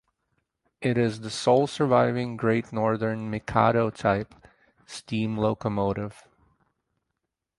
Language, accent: English, United States English